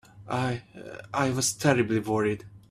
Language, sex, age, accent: English, male, 19-29, England English